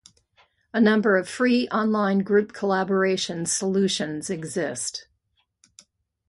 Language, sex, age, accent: English, female, 60-69, United States English